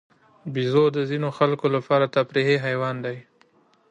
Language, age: Pashto, 19-29